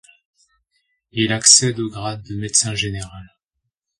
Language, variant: French, Français de métropole